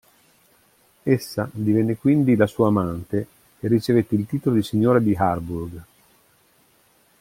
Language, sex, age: Italian, male, 50-59